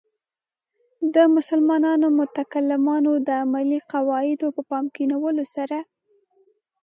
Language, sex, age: Pashto, female, 19-29